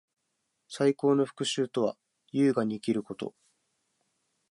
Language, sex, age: Japanese, male, 19-29